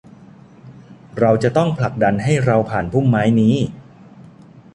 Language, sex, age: Thai, male, 40-49